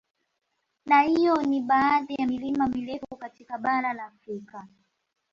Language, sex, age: Swahili, female, 19-29